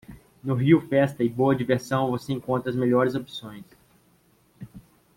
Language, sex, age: Portuguese, male, 19-29